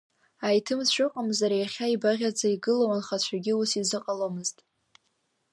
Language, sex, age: Abkhazian, female, under 19